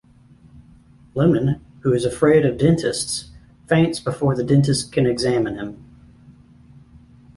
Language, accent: English, United States English